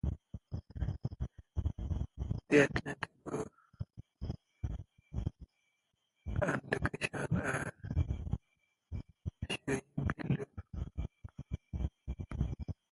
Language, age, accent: English, 40-49, United States English